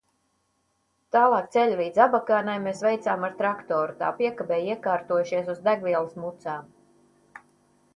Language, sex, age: Latvian, female, 60-69